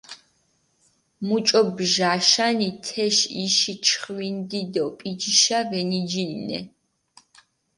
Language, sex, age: Mingrelian, female, 19-29